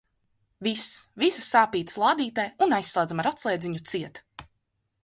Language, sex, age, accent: Latvian, female, 19-29, Riga